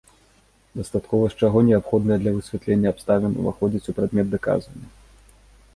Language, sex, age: Belarusian, male, 30-39